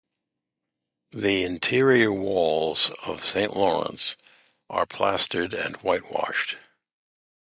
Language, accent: English, United States English